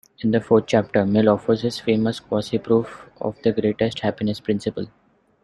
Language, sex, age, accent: English, male, 19-29, India and South Asia (India, Pakistan, Sri Lanka)